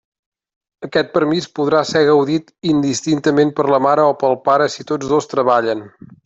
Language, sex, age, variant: Catalan, male, 30-39, Central